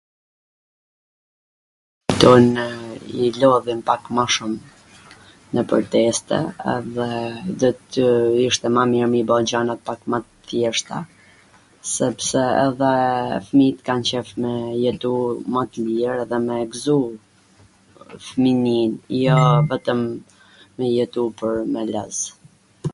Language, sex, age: Gheg Albanian, female, 40-49